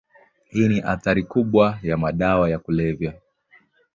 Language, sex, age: Swahili, male, 19-29